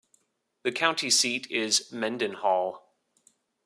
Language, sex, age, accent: English, male, 30-39, United States English